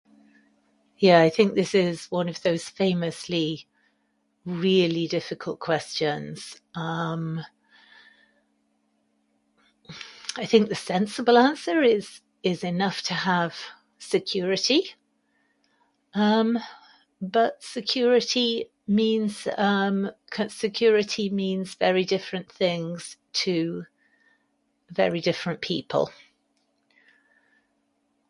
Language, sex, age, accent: English, female, 60-69, England English